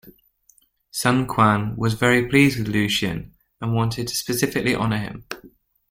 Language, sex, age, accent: English, male, 19-29, England English